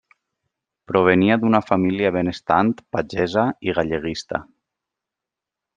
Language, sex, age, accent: Catalan, male, 30-39, valencià